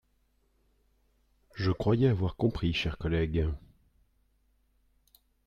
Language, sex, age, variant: French, male, 30-39, Français de métropole